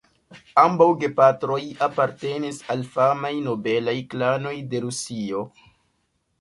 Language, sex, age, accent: Esperanto, male, 19-29, Internacia